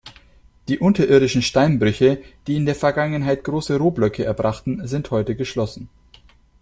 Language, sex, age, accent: German, male, 19-29, Deutschland Deutsch